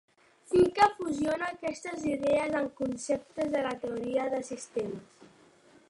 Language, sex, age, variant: Catalan, female, 50-59, Central